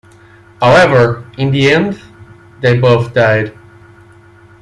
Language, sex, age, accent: English, male, 19-29, United States English